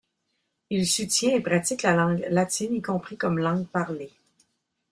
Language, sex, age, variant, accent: French, female, 50-59, Français d'Amérique du Nord, Français du Canada